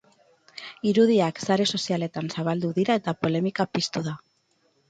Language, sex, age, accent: Basque, female, 30-39, Mendebalekoa (Araba, Bizkaia, Gipuzkoako mendebaleko herri batzuk)